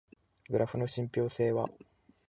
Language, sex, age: Japanese, male, 19-29